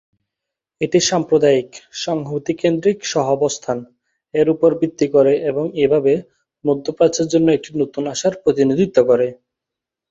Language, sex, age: Bengali, male, 19-29